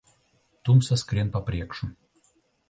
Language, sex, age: Latvian, male, 40-49